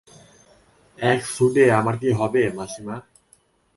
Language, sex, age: Bengali, male, 19-29